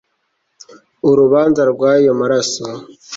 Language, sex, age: Kinyarwanda, male, 19-29